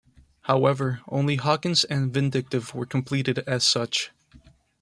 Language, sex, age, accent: English, male, 19-29, United States English